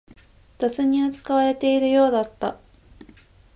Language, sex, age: Japanese, female, 19-29